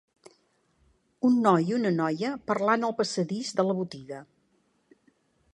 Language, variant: Catalan, Central